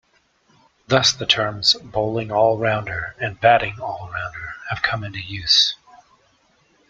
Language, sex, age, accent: English, male, 30-39, Canadian English